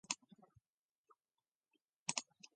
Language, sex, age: Japanese, female, 50-59